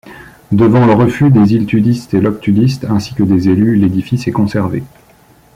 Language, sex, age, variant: French, male, 30-39, Français de métropole